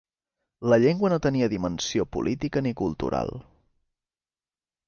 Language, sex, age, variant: Catalan, male, 19-29, Central